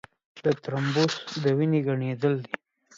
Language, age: Pashto, 19-29